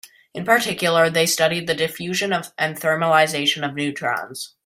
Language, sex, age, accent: English, male, under 19, United States English